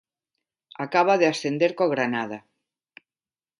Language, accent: Galician, Neofalante